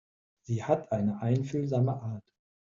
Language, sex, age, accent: German, male, 40-49, Deutschland Deutsch